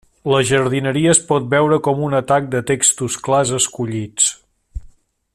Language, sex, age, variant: Catalan, male, 50-59, Central